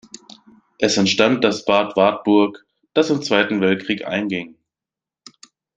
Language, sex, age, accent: German, male, 19-29, Deutschland Deutsch